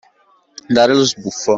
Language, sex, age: Italian, male, 19-29